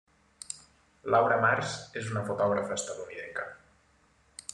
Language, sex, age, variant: Catalan, male, 19-29, Nord-Occidental